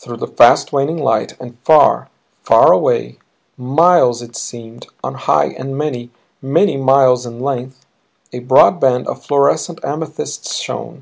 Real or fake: real